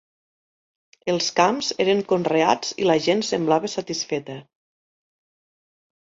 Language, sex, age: Catalan, female, 30-39